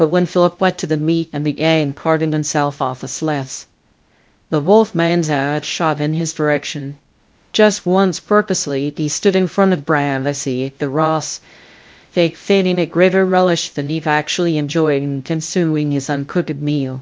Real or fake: fake